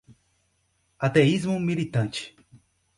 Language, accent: Portuguese, Nordestino